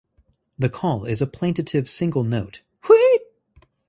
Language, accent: English, United States English